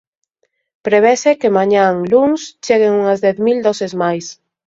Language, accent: Galician, Central (gheada)